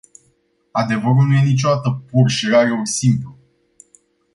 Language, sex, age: Romanian, male, 19-29